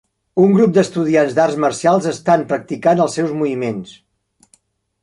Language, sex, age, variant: Catalan, male, 60-69, Central